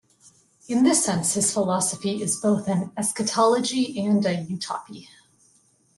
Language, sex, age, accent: English, female, 30-39, Canadian English